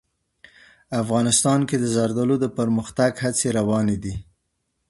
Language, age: Pashto, 30-39